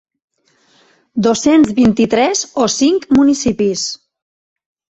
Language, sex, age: Catalan, female, 30-39